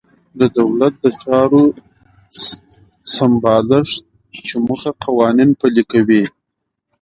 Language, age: Pashto, 30-39